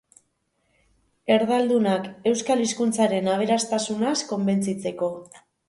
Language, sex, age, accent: Basque, female, 30-39, Mendebalekoa (Araba, Bizkaia, Gipuzkoako mendebaleko herri batzuk)